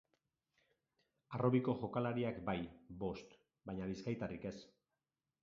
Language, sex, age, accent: Basque, male, 40-49, Mendebalekoa (Araba, Bizkaia, Gipuzkoako mendebaleko herri batzuk)